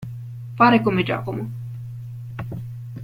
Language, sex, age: Italian, female, 19-29